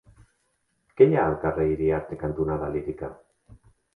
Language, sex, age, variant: Catalan, male, 40-49, Central